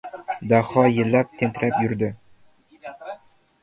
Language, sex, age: Uzbek, male, 19-29